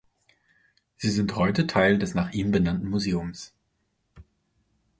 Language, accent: German, Deutschland Deutsch